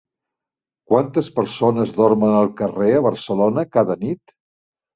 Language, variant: Catalan, Central